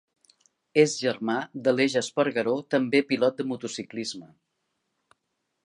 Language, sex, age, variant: Catalan, female, 50-59, Central